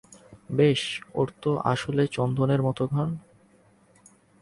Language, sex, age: Bengali, male, 19-29